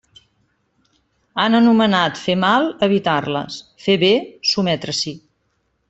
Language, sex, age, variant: Catalan, female, 50-59, Central